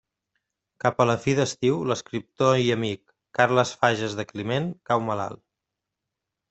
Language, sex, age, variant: Catalan, male, 30-39, Central